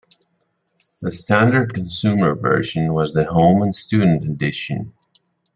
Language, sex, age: English, male, 19-29